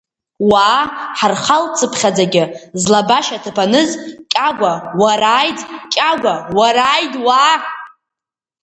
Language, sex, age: Abkhazian, female, under 19